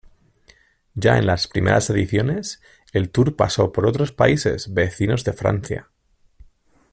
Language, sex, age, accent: Spanish, male, 30-39, España: Centro-Sur peninsular (Madrid, Toledo, Castilla-La Mancha)